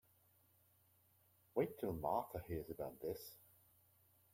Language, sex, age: English, male, 40-49